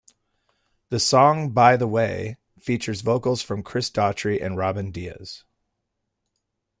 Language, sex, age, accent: English, male, 50-59, United States English